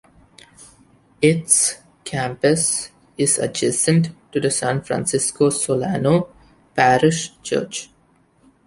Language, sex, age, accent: English, male, under 19, India and South Asia (India, Pakistan, Sri Lanka)